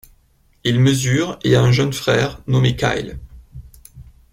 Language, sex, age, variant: French, male, 19-29, Français de métropole